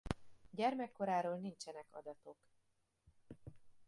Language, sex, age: Hungarian, female, 50-59